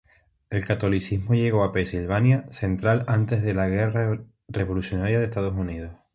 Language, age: Spanish, 19-29